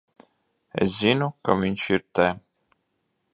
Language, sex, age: Latvian, male, 30-39